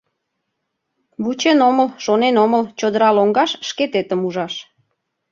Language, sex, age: Mari, female, 40-49